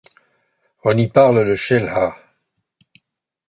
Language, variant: French, Français de métropole